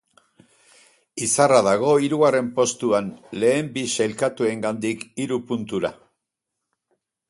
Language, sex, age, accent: Basque, male, 70-79, Erdialdekoa edo Nafarra (Gipuzkoa, Nafarroa)